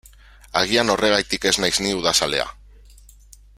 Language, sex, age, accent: Basque, male, 30-39, Mendebalekoa (Araba, Bizkaia, Gipuzkoako mendebaleko herri batzuk)